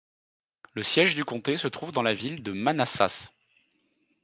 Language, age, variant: French, 30-39, Français de métropole